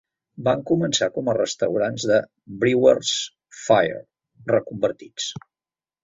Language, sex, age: Catalan, male, 70-79